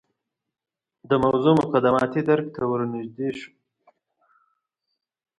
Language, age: Pashto, 19-29